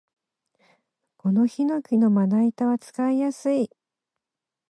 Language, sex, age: Japanese, female, 50-59